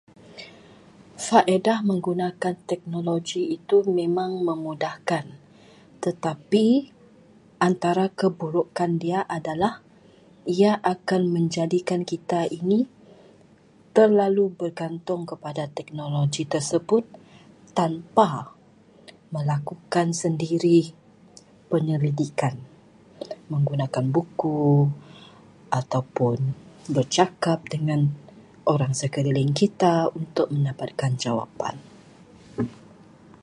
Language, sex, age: Malay, female, 40-49